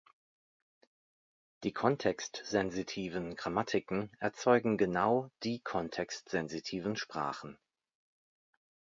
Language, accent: German, Deutschland Deutsch